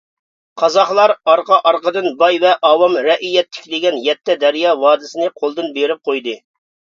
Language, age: Uyghur, 40-49